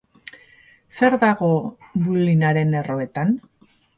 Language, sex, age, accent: Basque, female, 40-49, Mendebalekoa (Araba, Bizkaia, Gipuzkoako mendebaleko herri batzuk)